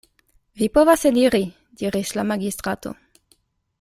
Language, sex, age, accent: Esperanto, female, 19-29, Internacia